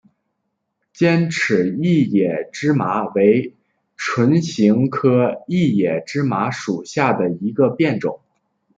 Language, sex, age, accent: Chinese, male, under 19, 出生地：黑龙江省